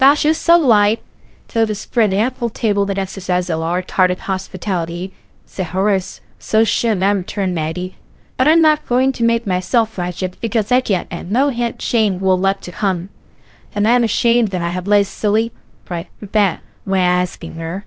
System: TTS, VITS